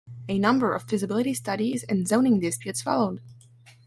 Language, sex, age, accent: English, female, 19-29, United States English